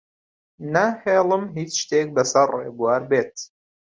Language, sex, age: Central Kurdish, male, 19-29